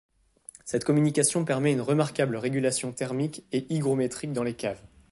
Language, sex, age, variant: French, male, 19-29, Français de métropole